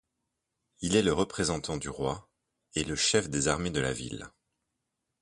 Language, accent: French, Français de Belgique